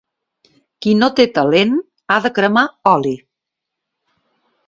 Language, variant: Catalan, Central